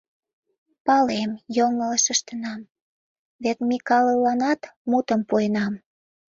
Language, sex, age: Mari, female, 19-29